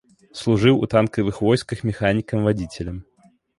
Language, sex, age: Belarusian, male, 19-29